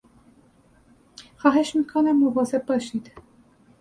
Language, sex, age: Persian, female, 40-49